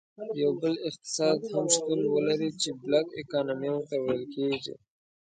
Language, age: Pashto, 19-29